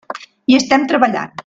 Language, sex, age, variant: Catalan, female, 40-49, Nord-Occidental